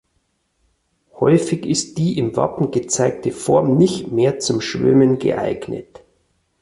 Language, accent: German, Deutschland Deutsch